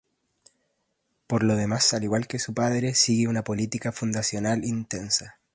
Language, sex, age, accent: Spanish, male, 19-29, Chileno: Chile, Cuyo